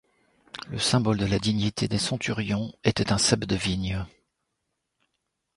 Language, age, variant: French, 60-69, Français de métropole